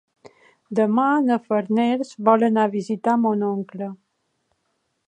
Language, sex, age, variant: Catalan, female, 50-59, Balear